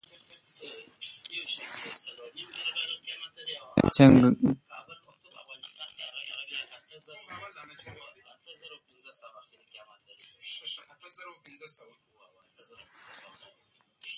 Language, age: Pashto, 19-29